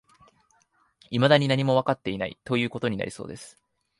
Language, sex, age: Japanese, male, 19-29